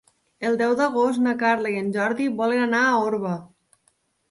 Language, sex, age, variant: Catalan, female, 30-39, Nord-Occidental